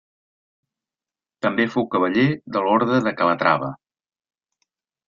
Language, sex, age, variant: Catalan, male, 40-49, Central